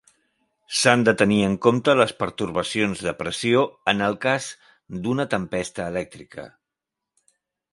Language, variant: Catalan, Central